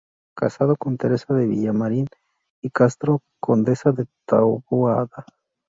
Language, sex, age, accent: Spanish, male, 19-29, México